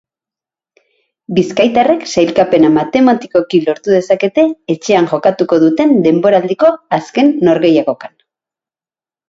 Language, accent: Basque, Mendebalekoa (Araba, Bizkaia, Gipuzkoako mendebaleko herri batzuk)